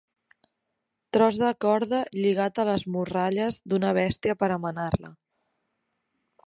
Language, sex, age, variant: Catalan, female, 19-29, Central